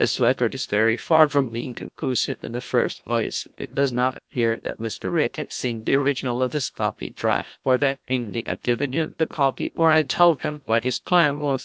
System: TTS, GlowTTS